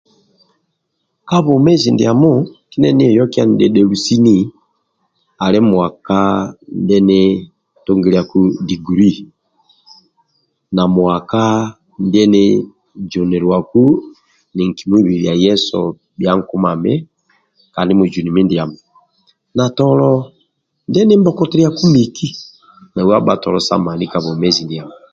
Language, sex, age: Amba (Uganda), male, 50-59